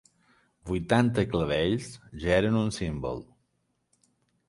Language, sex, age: Catalan, male, 40-49